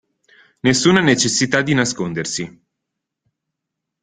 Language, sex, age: Italian, male, 19-29